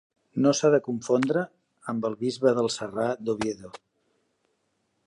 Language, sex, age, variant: Catalan, male, 50-59, Central